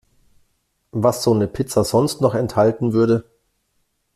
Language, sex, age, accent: German, male, 40-49, Deutschland Deutsch